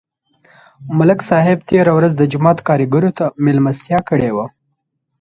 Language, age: Pashto, 19-29